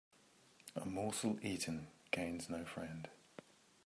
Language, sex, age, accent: English, male, 50-59, England English